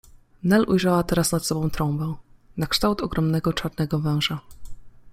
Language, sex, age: Polish, female, 19-29